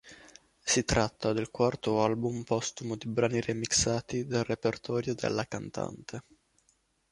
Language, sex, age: Italian, male, 19-29